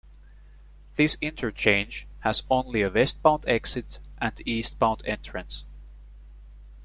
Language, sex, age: English, male, 19-29